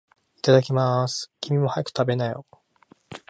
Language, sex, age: Japanese, male, 19-29